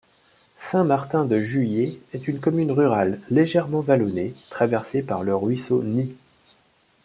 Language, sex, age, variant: French, male, 30-39, Français de métropole